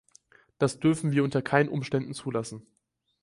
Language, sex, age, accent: German, male, 19-29, Deutschland Deutsch